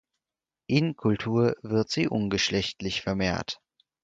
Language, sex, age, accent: German, male, under 19, Deutschland Deutsch